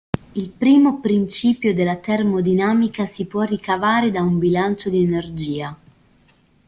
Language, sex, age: Italian, female, 19-29